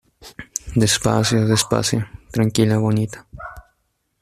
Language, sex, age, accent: Spanish, male, 19-29, Andino-Pacífico: Colombia, Perú, Ecuador, oeste de Bolivia y Venezuela andina